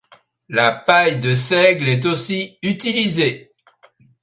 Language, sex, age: French, male, 70-79